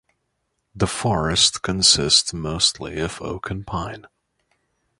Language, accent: English, United States English; England English